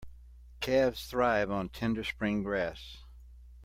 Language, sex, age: English, male, 70-79